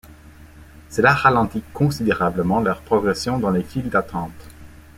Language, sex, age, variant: French, male, 19-29, Français de métropole